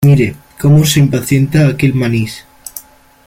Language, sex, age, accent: Spanish, male, under 19, España: Centro-Sur peninsular (Madrid, Toledo, Castilla-La Mancha)